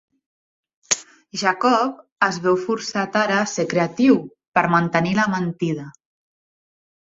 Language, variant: Catalan, Central